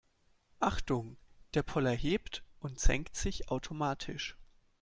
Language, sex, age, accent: German, male, 19-29, Deutschland Deutsch